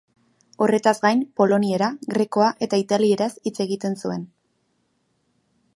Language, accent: Basque, Erdialdekoa edo Nafarra (Gipuzkoa, Nafarroa)